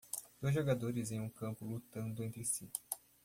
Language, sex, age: Portuguese, male, 19-29